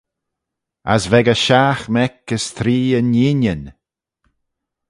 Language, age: Manx, 40-49